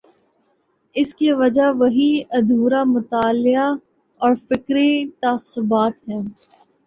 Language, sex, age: Urdu, female, 19-29